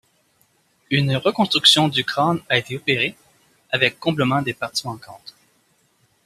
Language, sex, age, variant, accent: French, male, 30-39, Français d'Amérique du Nord, Français du Canada